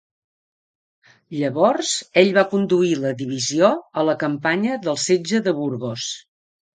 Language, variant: Catalan, Central